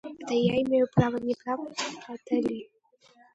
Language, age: Russian, under 19